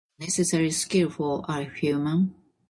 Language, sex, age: English, female, 50-59